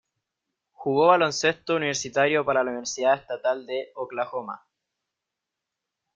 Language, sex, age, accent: Spanish, male, 19-29, Chileno: Chile, Cuyo